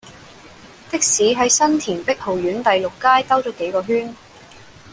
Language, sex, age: Cantonese, female, 19-29